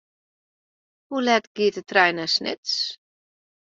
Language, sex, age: Western Frisian, female, 50-59